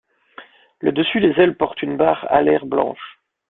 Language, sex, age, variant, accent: French, male, 19-29, Français d'Europe, Français de Belgique